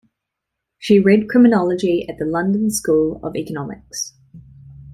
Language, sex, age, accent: English, female, 19-29, New Zealand English